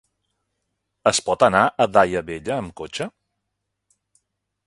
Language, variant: Catalan, Central